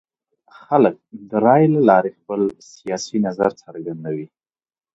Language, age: Pashto, 30-39